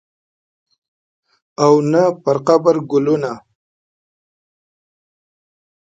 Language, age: Pashto, 40-49